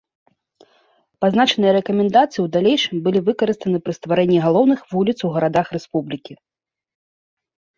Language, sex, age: Belarusian, female, 30-39